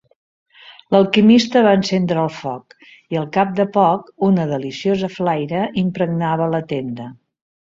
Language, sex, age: Catalan, female, 70-79